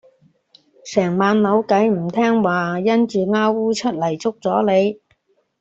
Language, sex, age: Cantonese, female, 70-79